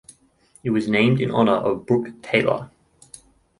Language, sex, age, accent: English, male, 19-29, Australian English